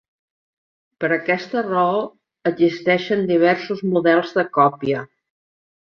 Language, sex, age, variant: Catalan, female, 60-69, Central